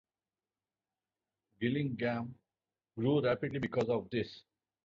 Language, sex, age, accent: English, male, 50-59, India and South Asia (India, Pakistan, Sri Lanka)